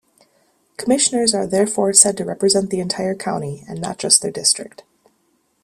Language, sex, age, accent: English, female, 30-39, United States English